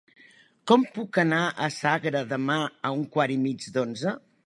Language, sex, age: Catalan, female, 60-69